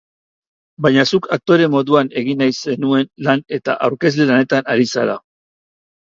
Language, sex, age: Basque, male, 40-49